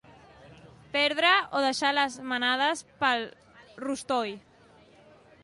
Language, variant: Catalan, Central